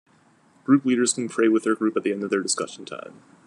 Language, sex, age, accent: English, male, 19-29, United States English